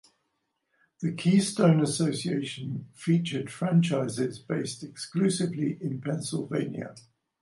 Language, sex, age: English, male, 70-79